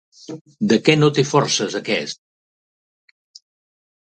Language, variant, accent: Catalan, Central, central